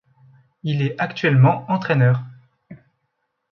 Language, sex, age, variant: French, male, 19-29, Français de métropole